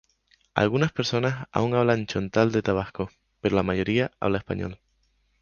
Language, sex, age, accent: Spanish, male, 19-29, España: Islas Canarias